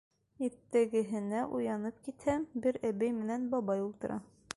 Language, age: Bashkir, 19-29